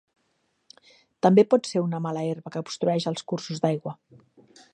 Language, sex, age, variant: Catalan, female, 50-59, Central